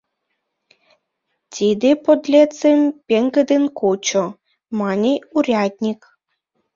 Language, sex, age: Mari, female, 19-29